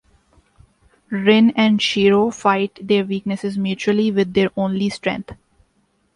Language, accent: English, India and South Asia (India, Pakistan, Sri Lanka)